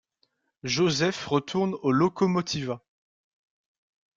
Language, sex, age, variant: French, male, 19-29, Français de métropole